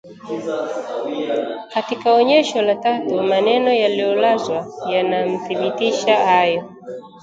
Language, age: Swahili, 19-29